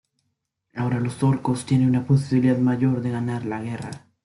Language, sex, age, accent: Spanish, male, under 19, México